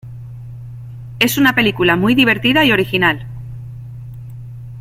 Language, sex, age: Spanish, female, 40-49